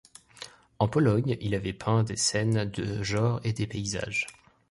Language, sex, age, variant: French, male, 30-39, Français de métropole